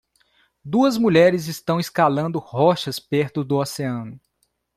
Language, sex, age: Portuguese, male, 40-49